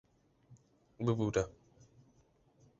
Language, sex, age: Central Kurdish, male, under 19